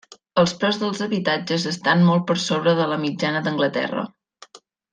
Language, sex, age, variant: Catalan, female, 19-29, Central